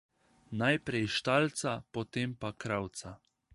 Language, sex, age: Slovenian, male, 19-29